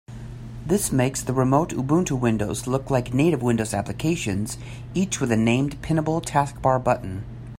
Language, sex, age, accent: English, male, 40-49, United States English